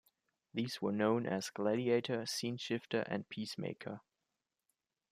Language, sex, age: English, male, 19-29